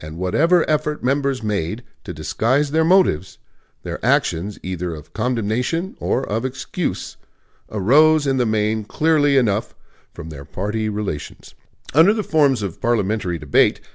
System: none